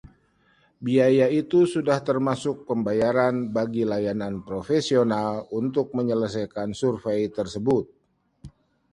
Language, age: Indonesian, 50-59